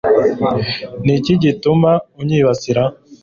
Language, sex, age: Kinyarwanda, male, 19-29